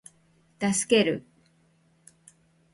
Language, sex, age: Japanese, female, 70-79